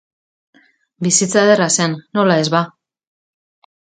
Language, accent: Basque, Mendebalekoa (Araba, Bizkaia, Gipuzkoako mendebaleko herri batzuk)